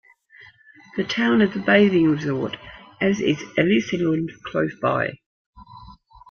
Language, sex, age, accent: English, female, 60-69, Australian English